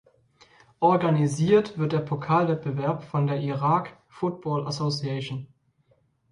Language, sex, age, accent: German, male, 19-29, Deutschland Deutsch